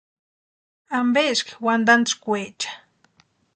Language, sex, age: Western Highland Purepecha, female, 19-29